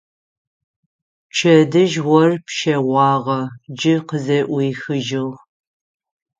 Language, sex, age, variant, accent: Adyghe, female, 50-59, Адыгабзэ (Кирил, пстэумэ зэдыряе), Кıэмгуй (Çemguy)